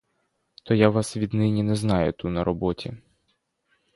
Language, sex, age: Ukrainian, male, 19-29